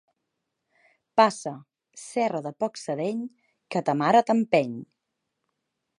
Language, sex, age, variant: Catalan, female, 40-49, Central